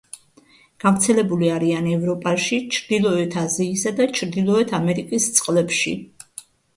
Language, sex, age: Georgian, female, 50-59